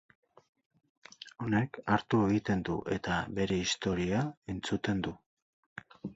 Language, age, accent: Basque, 50-59, Mendebalekoa (Araba, Bizkaia, Gipuzkoako mendebaleko herri batzuk)